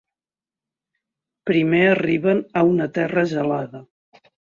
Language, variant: Catalan, Central